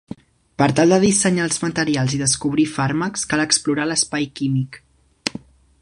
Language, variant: Catalan, Central